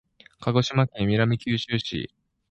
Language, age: Japanese, 19-29